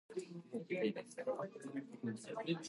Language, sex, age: Japanese, female, 19-29